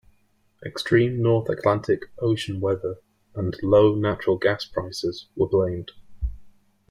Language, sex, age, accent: English, male, 19-29, England English